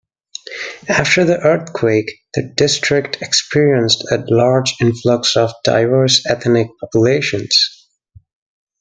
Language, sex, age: English, male, 19-29